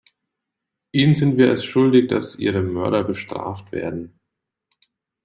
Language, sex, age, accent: German, male, 30-39, Deutschland Deutsch